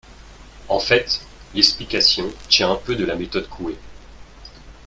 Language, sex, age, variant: French, male, 30-39, Français de métropole